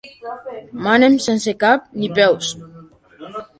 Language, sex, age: Catalan, male, 19-29